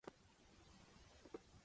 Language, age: Chinese, 30-39